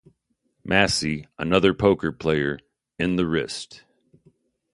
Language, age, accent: English, 50-59, United States English